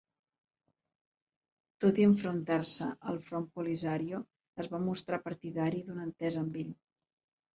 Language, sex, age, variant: Catalan, female, 60-69, Central